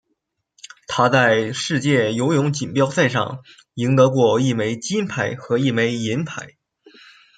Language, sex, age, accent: Chinese, male, 19-29, 出生地：山东省